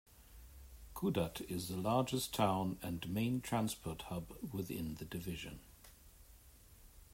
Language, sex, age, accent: English, male, 60-69, England English